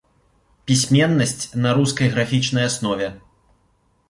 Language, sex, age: Belarusian, male, 30-39